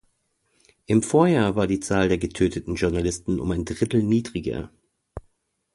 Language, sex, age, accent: German, male, 30-39, Deutschland Deutsch